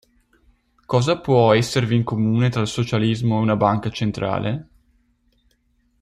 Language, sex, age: Italian, male, 30-39